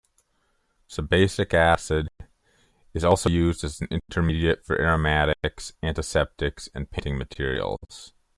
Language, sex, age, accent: English, male, 30-39, Canadian English